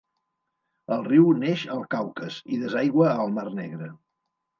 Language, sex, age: Catalan, male, 80-89